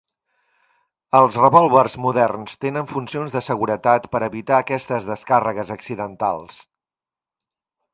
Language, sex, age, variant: Catalan, male, 50-59, Central